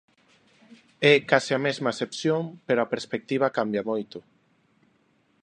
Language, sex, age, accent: Galician, male, 30-39, Neofalante